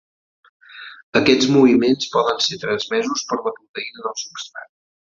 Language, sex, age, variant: Catalan, male, 40-49, Central